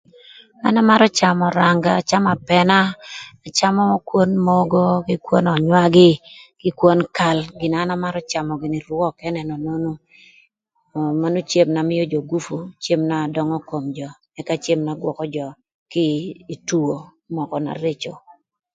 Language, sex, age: Thur, female, 50-59